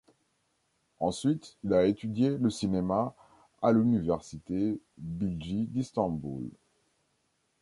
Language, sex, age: French, male, 19-29